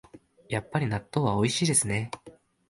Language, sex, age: Japanese, male, 19-29